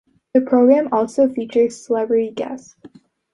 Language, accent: English, United States English